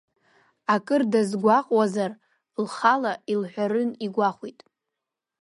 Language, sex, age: Abkhazian, female, under 19